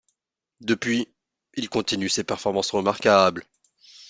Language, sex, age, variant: French, male, under 19, Français de métropole